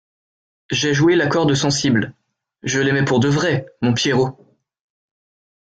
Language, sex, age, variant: French, male, under 19, Français de métropole